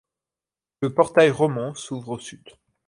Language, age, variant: French, 19-29, Français de métropole